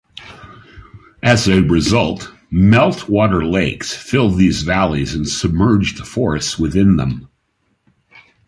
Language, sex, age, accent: English, male, 70-79, United States English